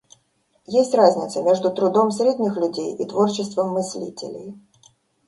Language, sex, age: Russian, female, 30-39